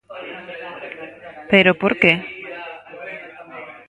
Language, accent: Galician, Normativo (estándar)